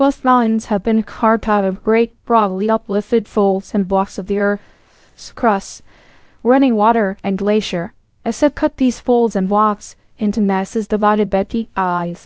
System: TTS, VITS